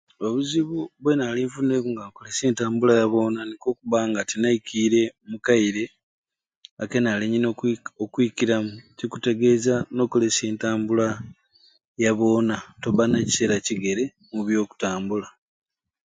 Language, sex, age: Ruuli, male, 30-39